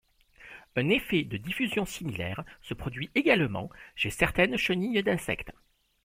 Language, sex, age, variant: French, male, 40-49, Français de métropole